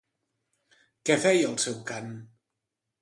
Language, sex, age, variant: Catalan, male, 30-39, Septentrional